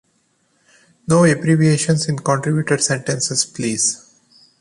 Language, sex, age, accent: English, male, 30-39, India and South Asia (India, Pakistan, Sri Lanka)